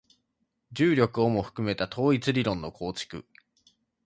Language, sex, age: Japanese, male, 19-29